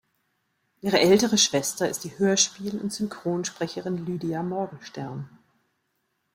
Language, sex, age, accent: German, female, 40-49, Deutschland Deutsch